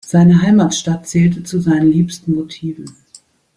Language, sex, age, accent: German, female, 50-59, Deutschland Deutsch